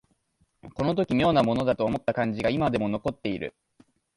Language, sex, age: Japanese, male, 19-29